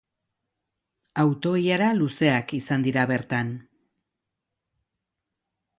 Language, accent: Basque, Erdialdekoa edo Nafarra (Gipuzkoa, Nafarroa)